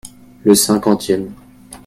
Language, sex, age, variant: French, male, 19-29, Français de métropole